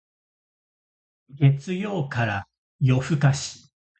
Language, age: Japanese, 40-49